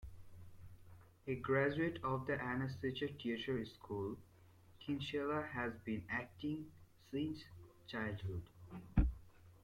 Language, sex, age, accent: English, male, 19-29, United States English